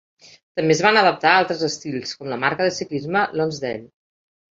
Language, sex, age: Catalan, female, 60-69